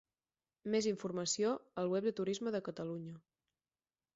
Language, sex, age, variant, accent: Catalan, female, 19-29, Balear, menorquí